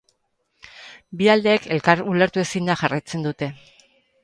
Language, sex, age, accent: Basque, female, 50-59, Erdialdekoa edo Nafarra (Gipuzkoa, Nafarroa)